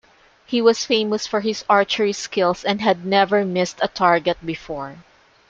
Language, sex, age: English, female, 50-59